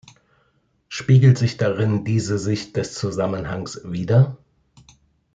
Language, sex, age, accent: German, male, 40-49, Deutschland Deutsch